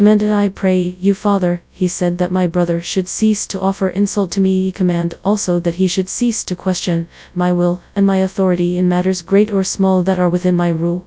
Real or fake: fake